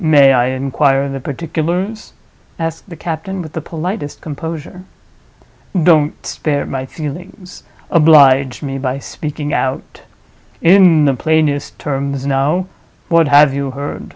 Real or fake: real